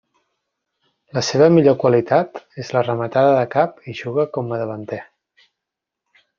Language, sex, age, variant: Catalan, male, 30-39, Central